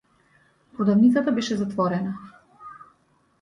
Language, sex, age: Macedonian, female, 40-49